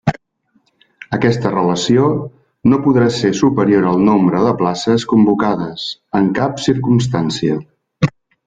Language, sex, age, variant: Catalan, male, 50-59, Central